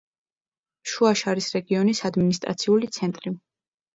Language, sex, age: Georgian, female, under 19